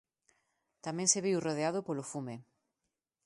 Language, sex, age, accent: Galician, female, 40-49, Normativo (estándar)